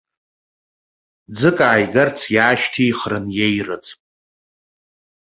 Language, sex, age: Abkhazian, male, 30-39